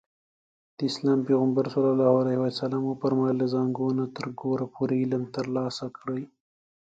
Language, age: Pashto, 19-29